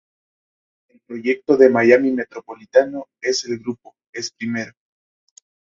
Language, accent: Spanish, América central